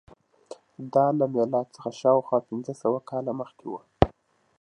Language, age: Pashto, 19-29